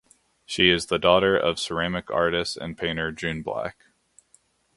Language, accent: English, United States English